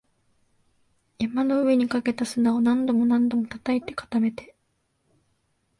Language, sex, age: Japanese, female, 19-29